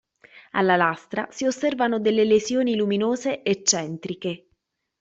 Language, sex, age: Italian, female, 30-39